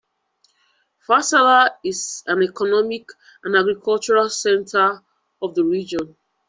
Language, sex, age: English, female, 30-39